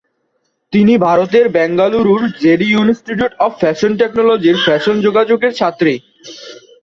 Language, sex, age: Bengali, male, 19-29